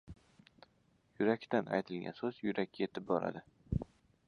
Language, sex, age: Uzbek, male, 19-29